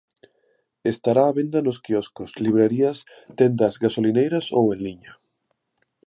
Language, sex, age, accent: Galician, male, 19-29, Normativo (estándar)